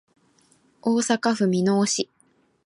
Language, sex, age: Japanese, female, 19-29